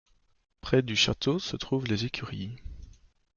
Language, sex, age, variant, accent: French, male, 19-29, Français d'Europe, Français de Belgique